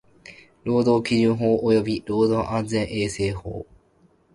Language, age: Japanese, 19-29